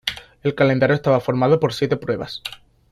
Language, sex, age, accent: Spanish, male, 19-29, España: Sur peninsular (Andalucia, Extremadura, Murcia)